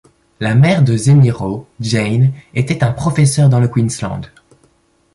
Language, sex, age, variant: French, male, 19-29, Français de métropole